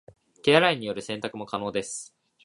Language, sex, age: Japanese, male, 19-29